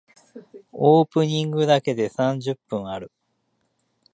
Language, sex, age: Japanese, male, 30-39